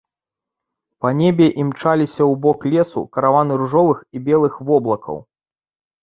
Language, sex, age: Belarusian, male, 30-39